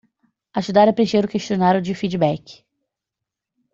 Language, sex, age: Portuguese, female, under 19